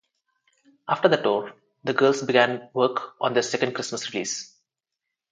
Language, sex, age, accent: English, male, 19-29, India and South Asia (India, Pakistan, Sri Lanka)